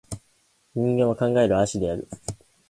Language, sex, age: Japanese, male, 19-29